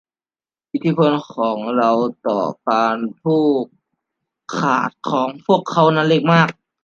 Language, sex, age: Thai, male, under 19